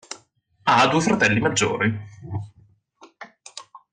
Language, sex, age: Italian, male, 19-29